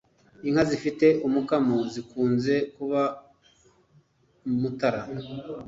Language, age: Kinyarwanda, 30-39